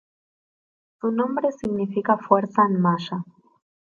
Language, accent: Spanish, Rioplatense: Argentina, Uruguay, este de Bolivia, Paraguay